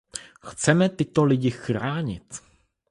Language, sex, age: Czech, male, 19-29